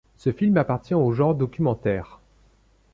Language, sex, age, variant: French, male, 40-49, Français de métropole